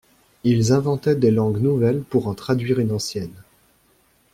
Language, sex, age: French, male, 19-29